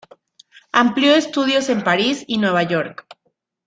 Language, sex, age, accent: Spanish, female, 19-29, México